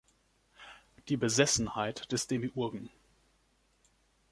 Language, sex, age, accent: German, male, 30-39, Deutschland Deutsch